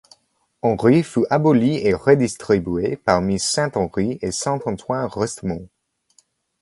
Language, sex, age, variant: French, male, 19-29, Français de métropole